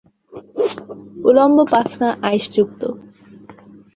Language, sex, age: Bengali, female, under 19